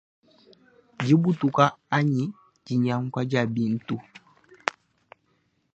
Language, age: Luba-Lulua, 19-29